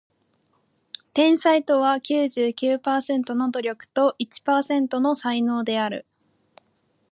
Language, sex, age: Japanese, female, 19-29